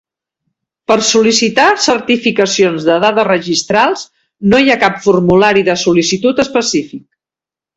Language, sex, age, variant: Catalan, female, 50-59, Central